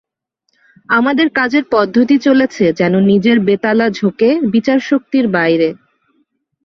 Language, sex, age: Bengali, female, 30-39